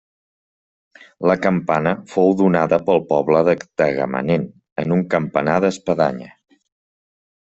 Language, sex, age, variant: Catalan, male, 40-49, Central